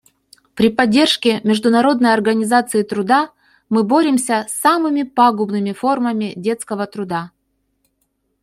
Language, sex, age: Russian, female, 40-49